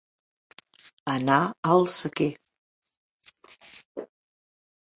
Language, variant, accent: Catalan, Central, central